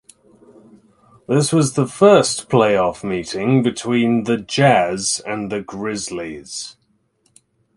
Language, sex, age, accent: English, male, 30-39, England English